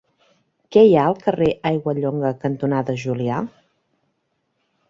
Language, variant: Catalan, Central